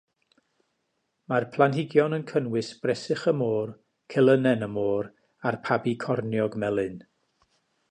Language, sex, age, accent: Welsh, male, 50-59, Y Deyrnas Unedig Cymraeg